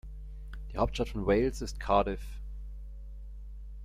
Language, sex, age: German, male, 19-29